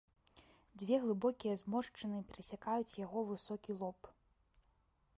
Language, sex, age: Belarusian, female, under 19